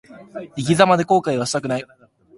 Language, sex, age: Japanese, male, under 19